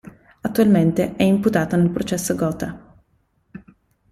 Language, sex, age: Italian, female, 30-39